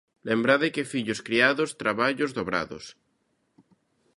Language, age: Galician, 19-29